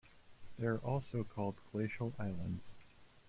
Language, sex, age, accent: English, male, 30-39, United States English